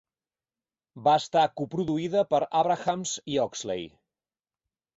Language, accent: Catalan, nord-oriental